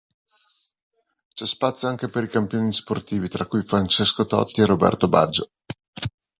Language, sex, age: Italian, male, 50-59